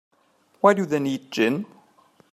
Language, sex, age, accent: English, male, 30-39, England English